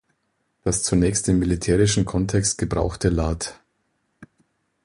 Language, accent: German, Deutschland Deutsch